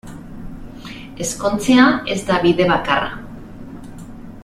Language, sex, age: Basque, female, 40-49